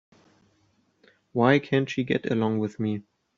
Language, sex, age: English, male, 30-39